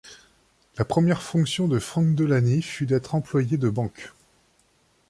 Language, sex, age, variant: French, male, 30-39, Français de métropole